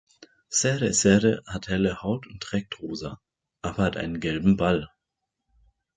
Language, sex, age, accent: German, male, 19-29, Deutschland Deutsch